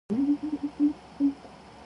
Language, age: English, 19-29